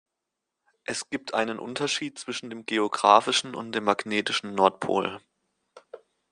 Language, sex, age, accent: German, male, 19-29, Deutschland Deutsch